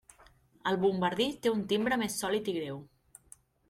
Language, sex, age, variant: Catalan, female, 30-39, Central